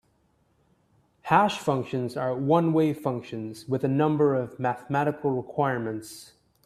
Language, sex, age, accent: English, male, 30-39, Canadian English